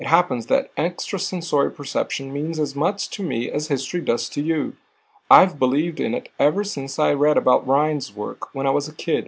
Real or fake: real